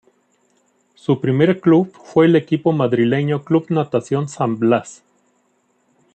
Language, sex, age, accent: Spanish, male, 40-49, México